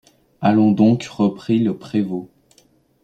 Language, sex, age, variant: French, male, under 19, Français de métropole